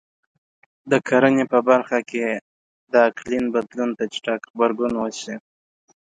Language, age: Pashto, 19-29